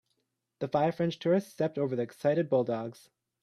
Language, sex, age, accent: English, male, 19-29, United States English